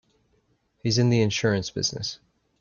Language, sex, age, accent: English, male, 19-29, United States English